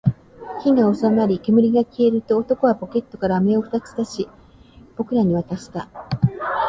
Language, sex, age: Japanese, female, 60-69